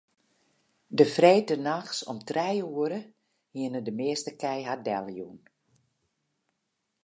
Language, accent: Western Frisian, Klaaifrysk